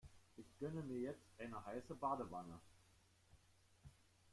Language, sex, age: German, male, 50-59